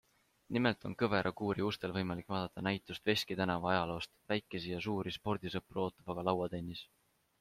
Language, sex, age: Estonian, male, 19-29